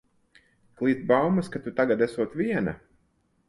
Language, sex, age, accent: Latvian, male, 30-39, Riga